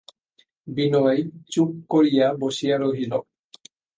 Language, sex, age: Bengali, male, 19-29